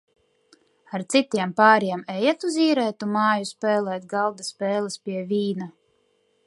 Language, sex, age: Latvian, female, 19-29